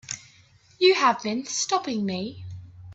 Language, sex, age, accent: English, female, 19-29, Australian English